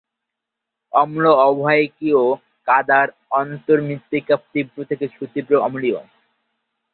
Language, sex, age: Bengali, male, 19-29